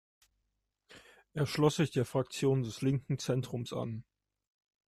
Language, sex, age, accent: German, male, 19-29, Deutschland Deutsch